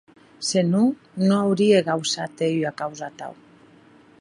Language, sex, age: Occitan, female, 40-49